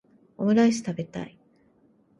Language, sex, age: Japanese, female, 40-49